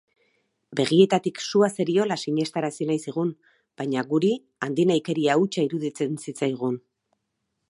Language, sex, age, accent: Basque, female, 40-49, Erdialdekoa edo Nafarra (Gipuzkoa, Nafarroa)